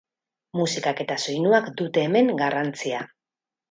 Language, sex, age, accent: Basque, female, 50-59, Mendebalekoa (Araba, Bizkaia, Gipuzkoako mendebaleko herri batzuk)